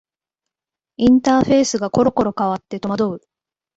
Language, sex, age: Japanese, female, 19-29